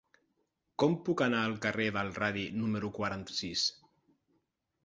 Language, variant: Catalan, Central